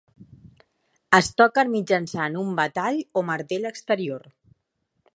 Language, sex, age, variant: Catalan, female, 30-39, Central